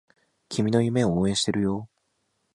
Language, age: Japanese, 19-29